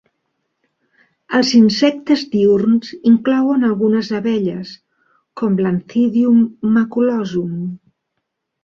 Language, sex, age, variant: Catalan, female, 50-59, Central